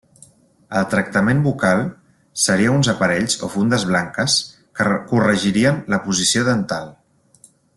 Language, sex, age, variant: Catalan, male, 40-49, Central